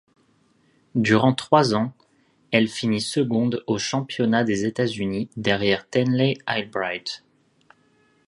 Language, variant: French, Français de métropole